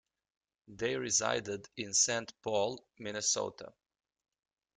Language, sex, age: English, male, 30-39